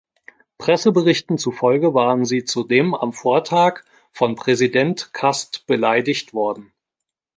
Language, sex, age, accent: German, male, 40-49, Deutschland Deutsch